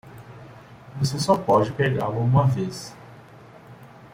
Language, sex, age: Portuguese, male, 19-29